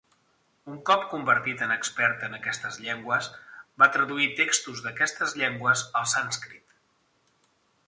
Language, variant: Catalan, Central